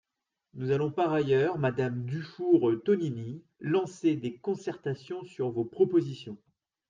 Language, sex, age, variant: French, male, 30-39, Français de métropole